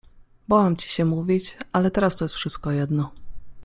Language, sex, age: Polish, female, 19-29